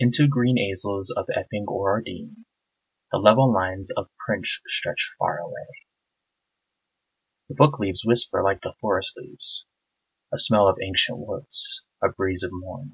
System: none